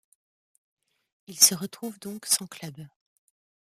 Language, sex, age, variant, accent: French, female, 30-39, Français d'Europe, Français de Suisse